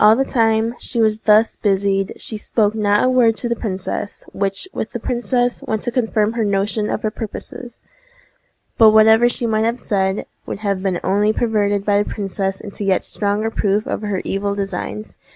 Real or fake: real